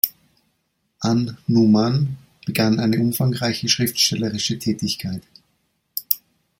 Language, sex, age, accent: German, male, 40-49, Österreichisches Deutsch